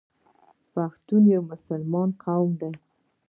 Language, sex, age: Pashto, female, 19-29